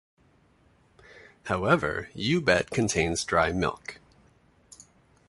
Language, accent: English, Canadian English